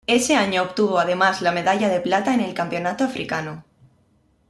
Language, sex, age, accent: Spanish, female, 19-29, España: Centro-Sur peninsular (Madrid, Toledo, Castilla-La Mancha)